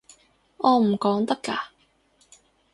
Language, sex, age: Cantonese, female, 19-29